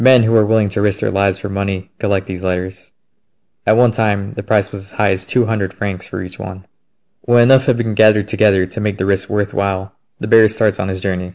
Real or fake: real